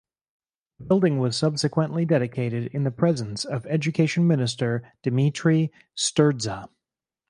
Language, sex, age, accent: English, male, 30-39, Canadian English